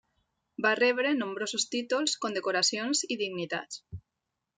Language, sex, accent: Catalan, female, valencià